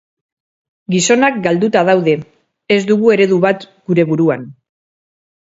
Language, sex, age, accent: Basque, female, 40-49, Mendebalekoa (Araba, Bizkaia, Gipuzkoako mendebaleko herri batzuk)